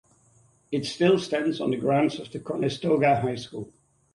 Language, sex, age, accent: English, male, 60-69, England English